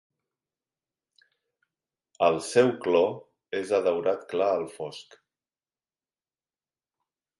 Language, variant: Catalan, Central